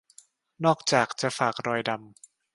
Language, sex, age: Thai, male, under 19